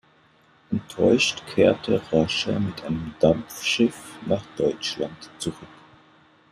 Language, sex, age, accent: German, male, 30-39, Deutschland Deutsch